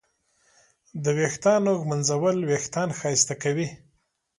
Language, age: Pashto, 30-39